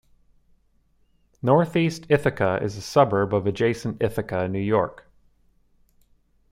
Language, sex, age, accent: English, male, 40-49, Canadian English